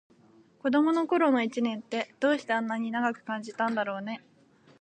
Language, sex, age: Japanese, female, 19-29